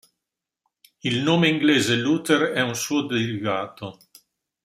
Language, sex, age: Italian, male, 60-69